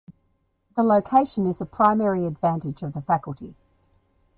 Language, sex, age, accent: English, female, 50-59, Australian English